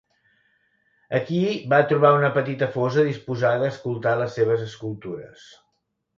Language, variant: Catalan, Central